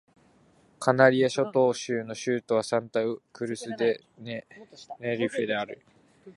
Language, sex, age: Japanese, male, under 19